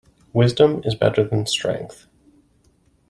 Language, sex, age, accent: English, male, 30-39, United States English